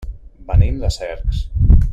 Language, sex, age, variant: Catalan, male, 40-49, Central